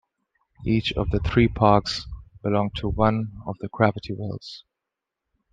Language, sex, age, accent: English, male, 19-29, India and South Asia (India, Pakistan, Sri Lanka)